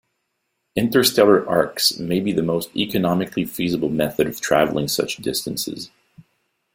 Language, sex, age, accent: English, male, 40-49, Canadian English